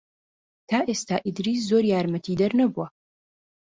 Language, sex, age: Central Kurdish, female, 19-29